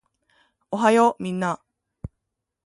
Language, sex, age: Japanese, female, 19-29